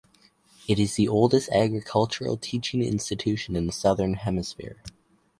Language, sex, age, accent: English, male, under 19, Canadian English